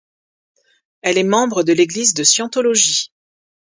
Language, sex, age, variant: French, female, 40-49, Français de métropole